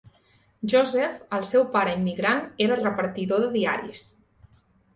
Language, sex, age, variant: Catalan, female, 19-29, Central